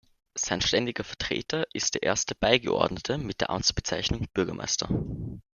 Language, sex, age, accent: German, male, under 19, Österreichisches Deutsch